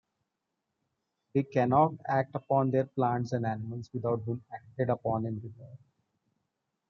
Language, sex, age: English, male, 40-49